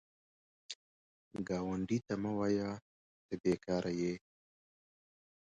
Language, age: Pashto, 19-29